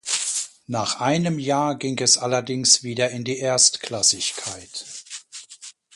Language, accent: German, Deutschland Deutsch